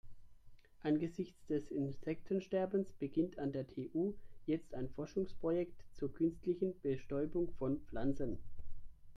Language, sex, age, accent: German, male, 30-39, Deutschland Deutsch